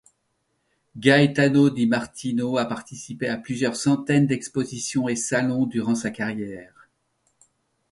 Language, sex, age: French, male, 60-69